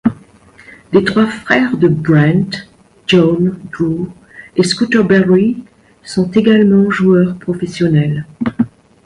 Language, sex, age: French, female, 60-69